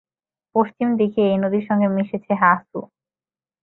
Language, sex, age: Bengali, female, 19-29